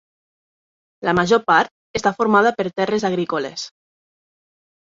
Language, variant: Catalan, Nord-Occidental